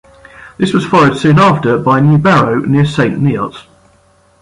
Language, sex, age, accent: English, male, 30-39, England English